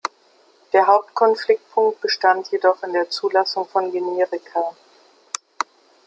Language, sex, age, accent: German, female, 50-59, Deutschland Deutsch